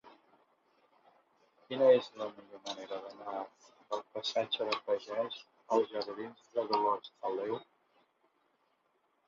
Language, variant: Catalan, Central